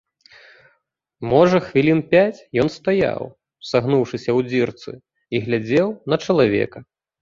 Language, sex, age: Belarusian, male, 30-39